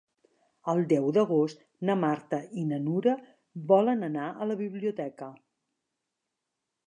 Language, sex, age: Catalan, female, 50-59